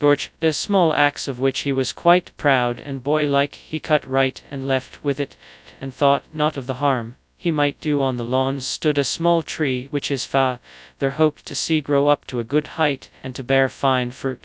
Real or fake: fake